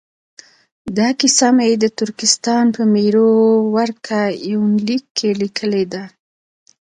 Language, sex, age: Pashto, female, 30-39